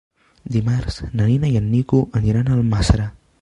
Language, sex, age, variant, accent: Catalan, male, under 19, Central, central